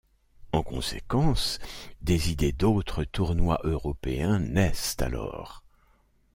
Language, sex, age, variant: French, male, 60-69, Français de métropole